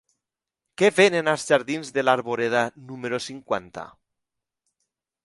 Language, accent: Catalan, valencià